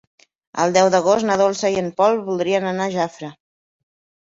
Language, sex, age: Catalan, female, 50-59